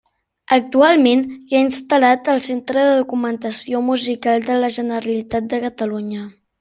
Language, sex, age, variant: Catalan, male, under 19, Central